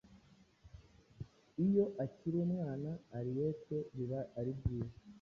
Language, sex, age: Kinyarwanda, male, 19-29